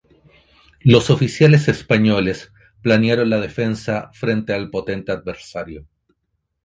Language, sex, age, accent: Spanish, male, 30-39, Chileno: Chile, Cuyo